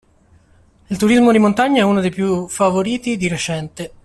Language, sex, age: Italian, male, 30-39